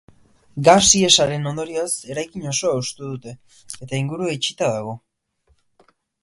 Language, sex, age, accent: Basque, male, 19-29, Erdialdekoa edo Nafarra (Gipuzkoa, Nafarroa)